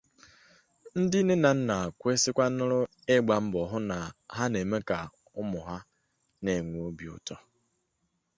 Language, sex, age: Igbo, male, 19-29